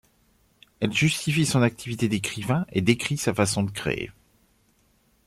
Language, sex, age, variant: French, male, 40-49, Français de métropole